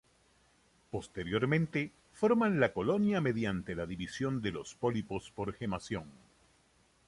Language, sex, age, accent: Spanish, male, 60-69, Caribe: Cuba, Venezuela, Puerto Rico, República Dominicana, Panamá, Colombia caribeña, México caribeño, Costa del golfo de México